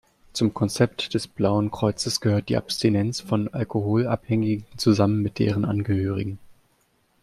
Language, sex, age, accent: German, male, 19-29, Deutschland Deutsch